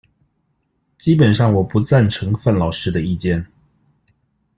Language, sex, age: Chinese, male, 30-39